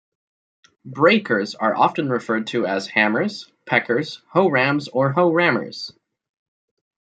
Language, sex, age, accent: English, male, under 19, United States English